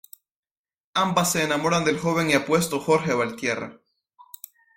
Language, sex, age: Spanish, male, under 19